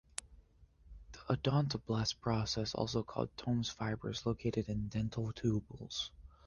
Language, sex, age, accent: English, male, under 19, United States English